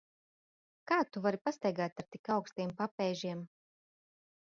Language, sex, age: Latvian, female, 40-49